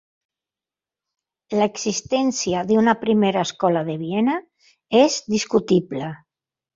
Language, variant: Catalan, Central